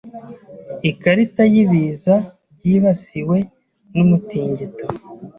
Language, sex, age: Kinyarwanda, male, 30-39